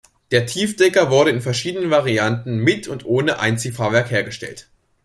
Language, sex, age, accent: German, male, under 19, Deutschland Deutsch